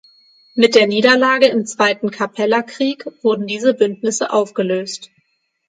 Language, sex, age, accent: German, female, 19-29, Deutschland Deutsch; Hochdeutsch